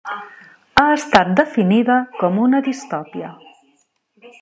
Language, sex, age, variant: Catalan, female, 50-59, Central